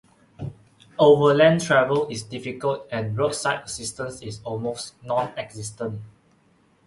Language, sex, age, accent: English, male, 19-29, Malaysian English